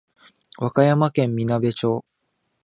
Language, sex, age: Japanese, male, 19-29